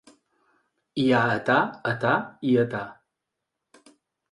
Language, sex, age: Catalan, male, 40-49